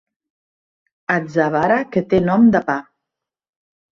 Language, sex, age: Catalan, female, 40-49